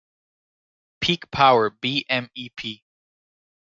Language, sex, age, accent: English, male, 19-29, United States English